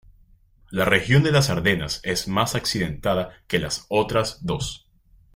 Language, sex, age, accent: Spanish, male, 19-29, Andino-Pacífico: Colombia, Perú, Ecuador, oeste de Bolivia y Venezuela andina